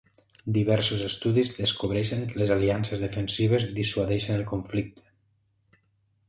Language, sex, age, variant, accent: Catalan, male, 30-39, Nord-Occidental, Lleidatà